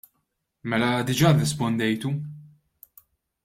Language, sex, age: Maltese, male, 30-39